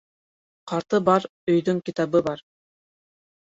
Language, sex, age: Bashkir, female, 30-39